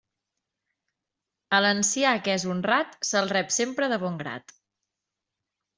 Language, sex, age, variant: Catalan, male, 30-39, Central